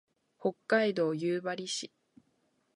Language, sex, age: Japanese, female, under 19